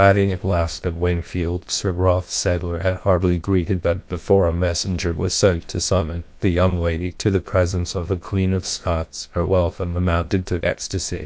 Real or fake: fake